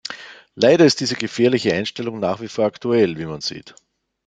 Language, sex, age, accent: German, male, 50-59, Österreichisches Deutsch